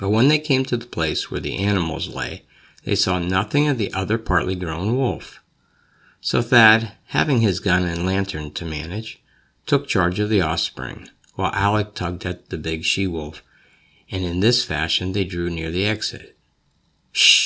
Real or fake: real